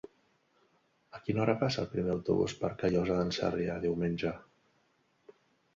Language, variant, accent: Catalan, Central, central